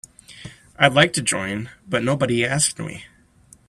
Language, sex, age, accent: English, male, 19-29, United States English